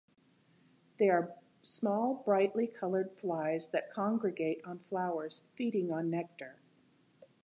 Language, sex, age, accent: English, female, 60-69, United States English